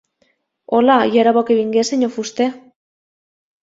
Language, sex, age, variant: Catalan, female, 19-29, Nord-Occidental